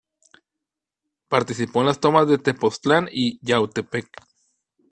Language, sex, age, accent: Spanish, male, 30-39, México